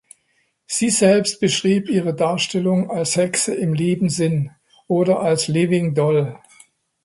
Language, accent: German, Deutschland Deutsch